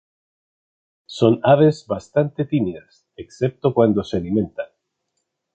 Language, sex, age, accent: Spanish, male, 40-49, Chileno: Chile, Cuyo